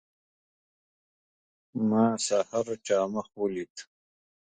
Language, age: Pashto, 30-39